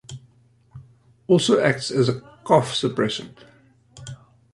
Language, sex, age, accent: English, male, 60-69, Southern African (South Africa, Zimbabwe, Namibia)